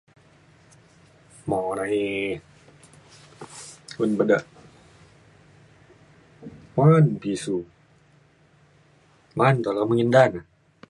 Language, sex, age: Mainstream Kenyah, female, 19-29